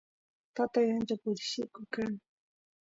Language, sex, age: Santiago del Estero Quichua, female, 50-59